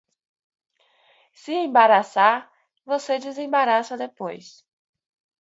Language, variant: Portuguese, Portuguese (Brasil)